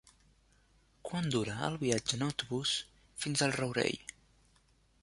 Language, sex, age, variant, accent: Catalan, male, under 19, Central, central